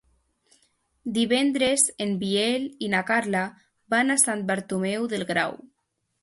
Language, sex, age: Catalan, female, under 19